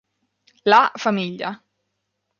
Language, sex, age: Italian, female, 19-29